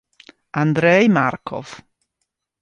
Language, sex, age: Italian, female, 50-59